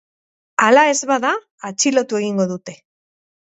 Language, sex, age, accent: Basque, female, 40-49, Mendebalekoa (Araba, Bizkaia, Gipuzkoako mendebaleko herri batzuk)